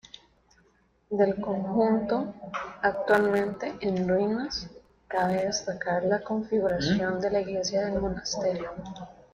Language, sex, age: Spanish, female, 19-29